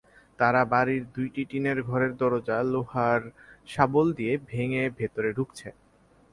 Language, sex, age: Bengali, male, 19-29